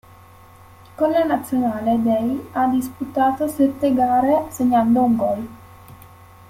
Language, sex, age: Italian, female, 19-29